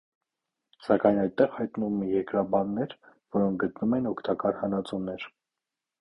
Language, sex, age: Armenian, male, 19-29